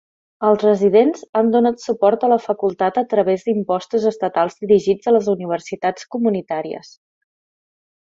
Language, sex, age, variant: Catalan, female, 30-39, Central